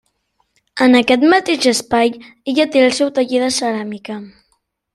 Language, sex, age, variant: Catalan, male, under 19, Central